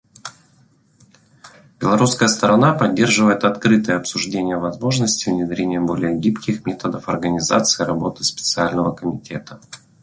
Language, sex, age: Russian, male, 40-49